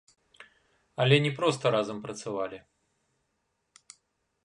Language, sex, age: Belarusian, male, 50-59